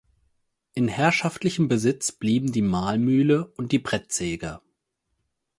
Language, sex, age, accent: German, male, 30-39, Deutschland Deutsch